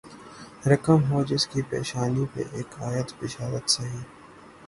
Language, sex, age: Urdu, male, 19-29